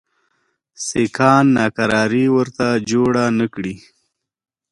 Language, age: Pashto, 30-39